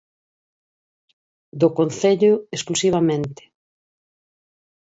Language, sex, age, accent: Galician, female, 50-59, Normativo (estándar)